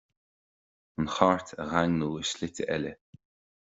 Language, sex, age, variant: Irish, male, 19-29, Gaeilge Chonnacht